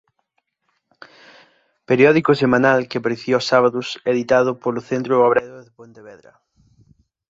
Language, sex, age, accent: Galician, male, 19-29, Central (gheada)